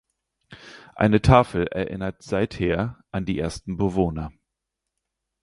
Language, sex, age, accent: German, male, 19-29, Deutschland Deutsch